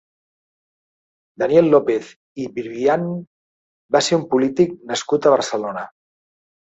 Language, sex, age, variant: Catalan, male, 60-69, Central